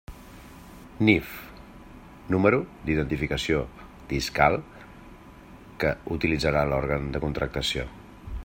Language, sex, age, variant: Catalan, male, 40-49, Central